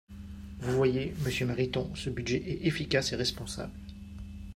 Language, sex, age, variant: French, male, 40-49, Français de métropole